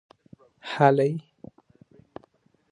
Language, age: Pashto, 19-29